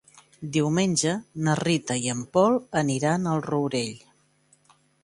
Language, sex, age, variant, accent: Catalan, female, 50-59, Central, central